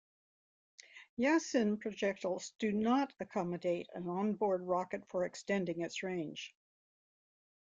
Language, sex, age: English, female, 70-79